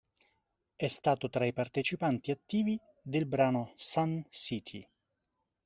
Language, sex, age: Italian, male, 40-49